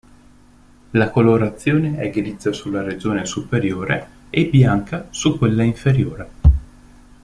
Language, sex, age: Italian, male, 30-39